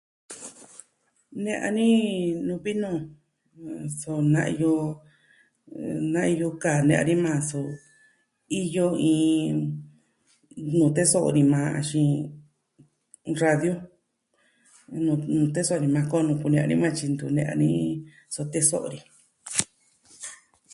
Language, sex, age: Southwestern Tlaxiaco Mixtec, female, 40-49